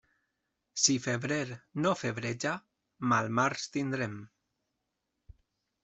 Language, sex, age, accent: Catalan, male, 30-39, valencià